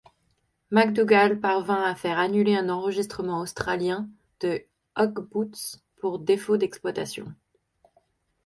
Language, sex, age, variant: French, female, 19-29, Français de métropole